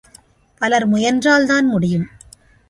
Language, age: Tamil, 50-59